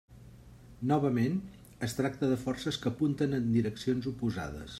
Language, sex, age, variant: Catalan, male, 50-59, Central